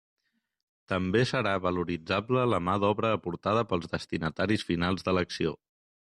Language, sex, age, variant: Catalan, male, 30-39, Central